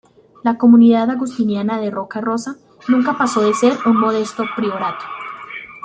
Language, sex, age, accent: Spanish, female, under 19, Andino-Pacífico: Colombia, Perú, Ecuador, oeste de Bolivia y Venezuela andina